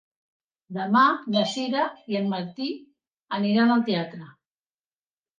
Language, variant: Catalan, Central